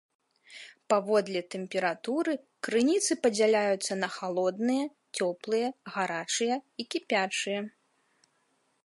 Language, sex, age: Belarusian, female, 30-39